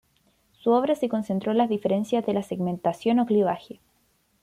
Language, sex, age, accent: Spanish, female, under 19, Chileno: Chile, Cuyo